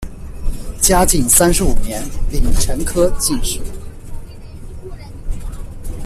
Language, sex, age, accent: Chinese, male, 30-39, 出生地：江苏省